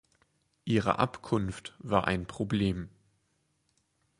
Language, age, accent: German, 19-29, Deutschland Deutsch